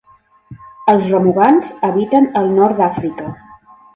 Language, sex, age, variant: Catalan, female, 50-59, Central